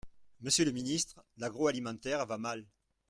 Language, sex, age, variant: French, male, 50-59, Français de métropole